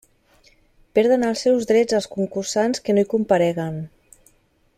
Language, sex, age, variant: Catalan, female, 30-39, Central